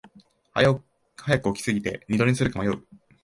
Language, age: Japanese, 19-29